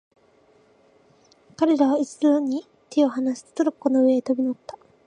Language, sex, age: Japanese, female, 19-29